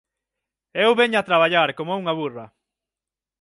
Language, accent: Galician, Atlántico (seseo e gheada); Central (gheada); Normativo (estándar)